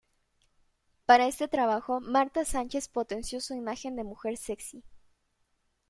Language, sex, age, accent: Spanish, female, 19-29, México